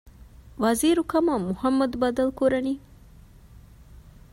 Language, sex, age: Divehi, female, 30-39